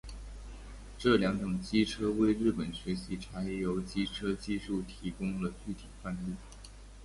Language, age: Chinese, 19-29